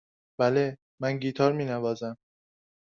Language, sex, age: Persian, male, under 19